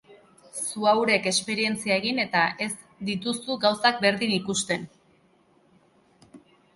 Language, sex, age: Basque, female, 30-39